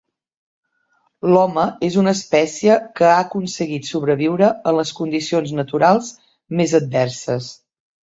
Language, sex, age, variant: Catalan, female, 50-59, Central